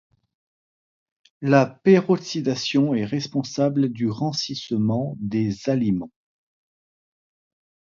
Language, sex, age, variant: French, male, 40-49, Français de métropole